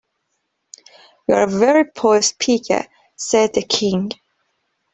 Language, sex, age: English, female, 30-39